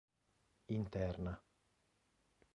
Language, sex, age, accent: Esperanto, male, 30-39, Internacia